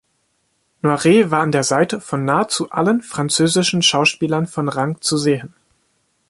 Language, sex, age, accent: German, male, 19-29, Deutschland Deutsch